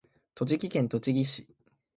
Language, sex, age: Japanese, male, 19-29